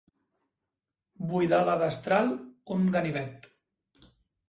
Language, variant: Catalan, Central